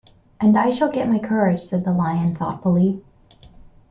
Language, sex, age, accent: English, female, 40-49, United States English